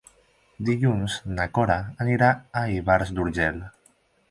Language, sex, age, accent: Catalan, male, 19-29, valencià